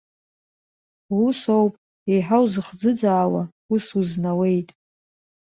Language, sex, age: Abkhazian, female, 19-29